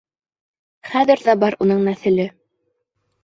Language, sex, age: Bashkir, female, 19-29